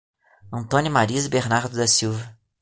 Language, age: Portuguese, under 19